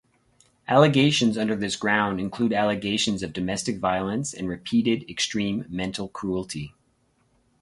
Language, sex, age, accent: English, male, 30-39, United States English